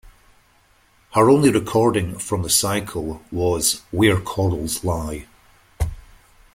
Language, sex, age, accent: English, male, 50-59, Scottish English